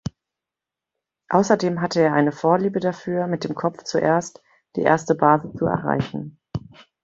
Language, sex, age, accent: German, female, 30-39, Deutschland Deutsch